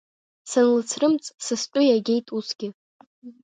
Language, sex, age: Abkhazian, female, under 19